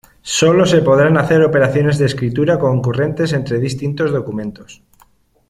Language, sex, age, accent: Spanish, male, 40-49, España: Norte peninsular (Asturias, Castilla y León, Cantabria, País Vasco, Navarra, Aragón, La Rioja, Guadalajara, Cuenca)